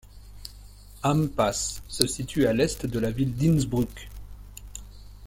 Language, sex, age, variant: French, male, 40-49, Français de métropole